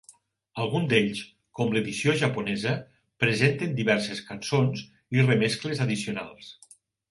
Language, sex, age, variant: Catalan, male, 50-59, Nord-Occidental